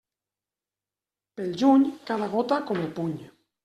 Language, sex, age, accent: Catalan, male, 50-59, valencià